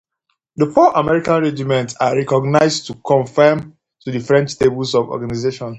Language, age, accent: English, 19-29, England English; Nigerian